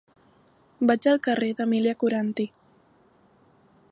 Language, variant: Catalan, Central